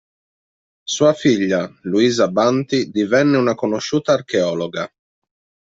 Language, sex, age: Italian, male, 30-39